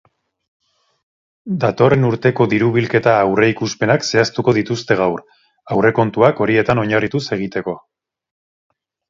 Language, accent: Basque, Erdialdekoa edo Nafarra (Gipuzkoa, Nafarroa)